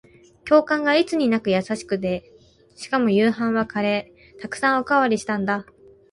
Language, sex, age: Japanese, female, 19-29